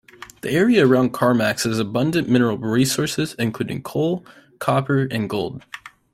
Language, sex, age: English, male, under 19